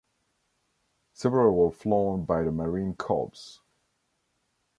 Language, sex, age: English, male, 19-29